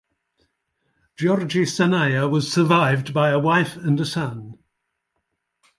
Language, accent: English, England English